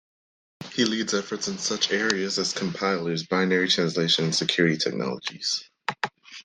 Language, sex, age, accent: English, male, 19-29, United States English